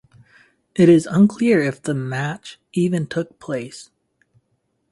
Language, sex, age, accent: English, male, 30-39, United States English